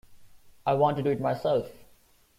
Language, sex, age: English, male, 19-29